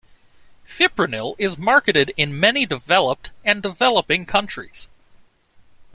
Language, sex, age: English, male, 19-29